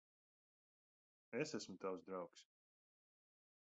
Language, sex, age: Latvian, male, 30-39